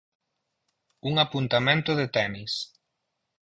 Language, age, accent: Galician, 30-39, Normativo (estándar)